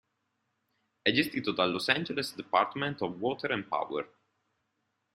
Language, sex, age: Italian, male, 19-29